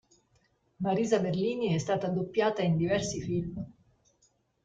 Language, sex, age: Italian, female, 60-69